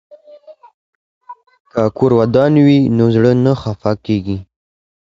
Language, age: Pashto, 19-29